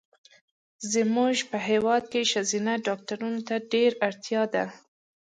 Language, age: Pashto, 19-29